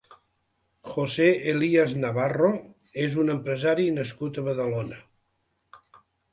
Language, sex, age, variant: Catalan, male, 60-69, Central